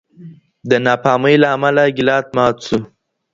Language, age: Pashto, under 19